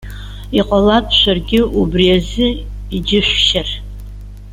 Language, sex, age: Abkhazian, female, 70-79